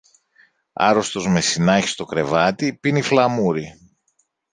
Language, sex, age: Greek, male, 50-59